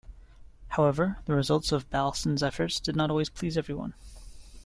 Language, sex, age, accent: English, male, 19-29, Canadian English